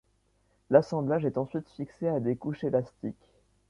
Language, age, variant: French, under 19, Français de métropole